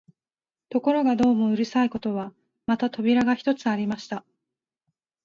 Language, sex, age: Japanese, female, 19-29